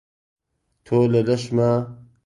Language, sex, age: Central Kurdish, male, 30-39